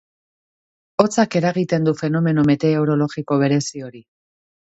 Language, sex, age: Basque, female, 40-49